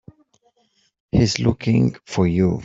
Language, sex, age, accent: English, male, 40-49, England English